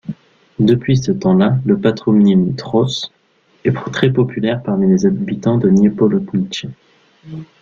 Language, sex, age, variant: French, male, 19-29, Français de métropole